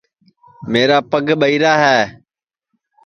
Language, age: Sansi, 19-29